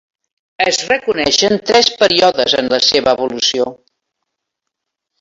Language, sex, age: Catalan, female, 70-79